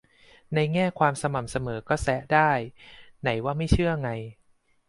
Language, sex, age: Thai, male, 30-39